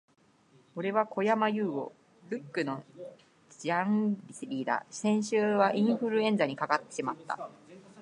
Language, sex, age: Japanese, female, 19-29